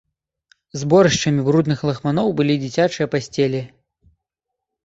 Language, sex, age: Belarusian, male, 19-29